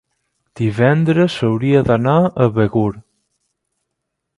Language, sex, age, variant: Catalan, male, 19-29, Balear